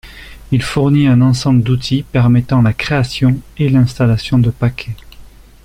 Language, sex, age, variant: French, male, 40-49, Français de métropole